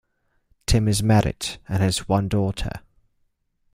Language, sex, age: English, male, 19-29